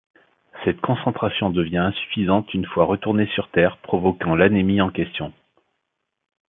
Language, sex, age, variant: French, male, 40-49, Français de métropole